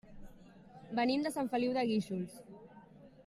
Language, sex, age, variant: Catalan, female, 19-29, Central